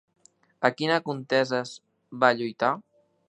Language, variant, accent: Catalan, Central, central